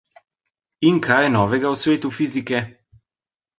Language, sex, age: Slovenian, male, 19-29